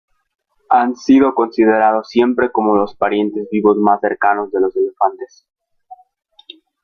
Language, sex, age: Spanish, female, 19-29